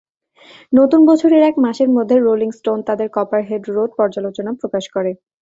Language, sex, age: Bengali, female, 19-29